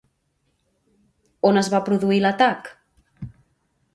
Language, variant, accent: Catalan, Central, central